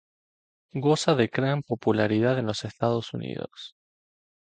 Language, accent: Spanish, Rioplatense: Argentina, Uruguay, este de Bolivia, Paraguay